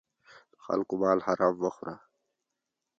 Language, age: Pashto, 19-29